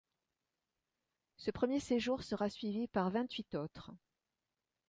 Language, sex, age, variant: French, female, 60-69, Français de métropole